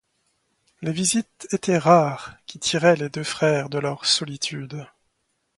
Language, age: French, 40-49